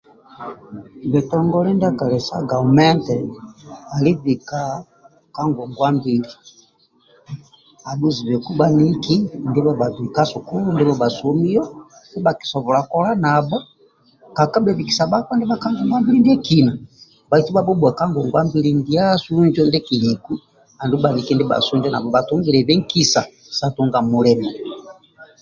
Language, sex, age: Amba (Uganda), male, 60-69